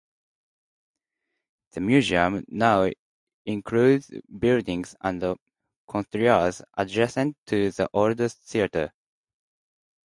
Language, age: English, 19-29